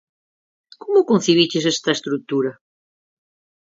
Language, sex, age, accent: Galician, female, 40-49, Oriental (común en zona oriental)